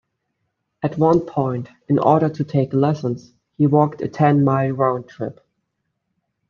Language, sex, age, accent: English, male, 19-29, United States English